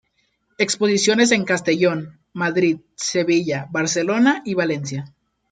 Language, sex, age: Spanish, male, 19-29